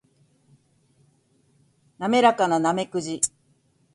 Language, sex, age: Japanese, female, 40-49